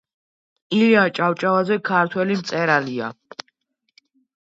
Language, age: Georgian, under 19